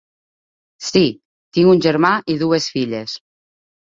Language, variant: Catalan, Nord-Occidental